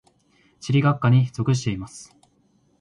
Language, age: Japanese, 19-29